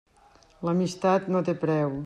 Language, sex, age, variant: Catalan, female, 50-59, Central